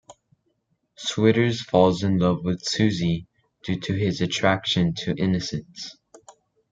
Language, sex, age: English, male, under 19